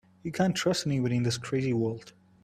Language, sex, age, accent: English, male, 19-29, India and South Asia (India, Pakistan, Sri Lanka)